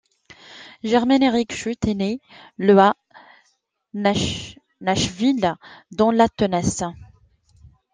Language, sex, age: French, female, 30-39